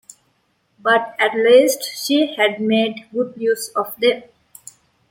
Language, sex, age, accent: English, female, 19-29, United States English